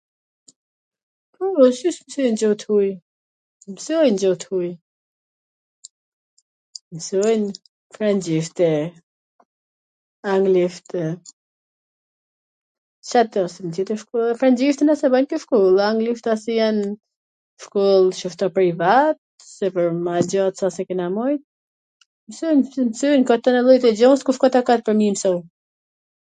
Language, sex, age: Gheg Albanian, female, 40-49